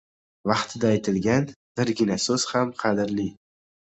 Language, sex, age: Uzbek, male, 19-29